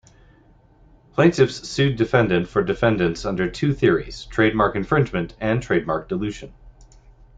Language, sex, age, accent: English, male, 40-49, Canadian English